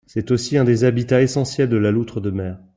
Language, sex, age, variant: French, male, 50-59, Français de métropole